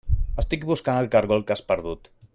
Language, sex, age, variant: Catalan, male, 40-49, Central